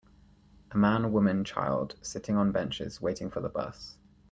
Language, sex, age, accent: English, male, 19-29, England English